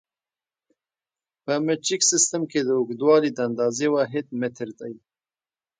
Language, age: Pashto, 30-39